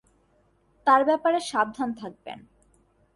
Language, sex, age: Bengali, female, 19-29